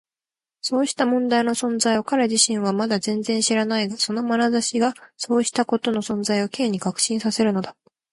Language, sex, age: Japanese, female, 19-29